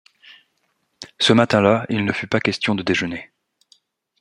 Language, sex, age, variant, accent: French, male, 30-39, Français des départements et régions d'outre-mer, Français de La Réunion